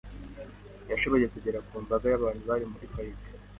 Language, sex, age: Kinyarwanda, female, 19-29